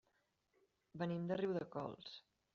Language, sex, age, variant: Catalan, female, 30-39, Central